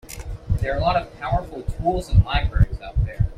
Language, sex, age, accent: English, male, under 19, United States English